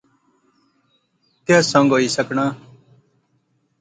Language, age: Pahari-Potwari, 30-39